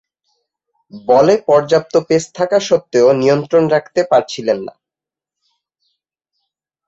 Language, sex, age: Bengali, male, 19-29